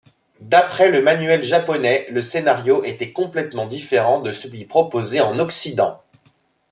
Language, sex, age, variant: French, male, 30-39, Français de métropole